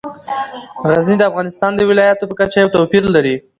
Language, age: Pashto, under 19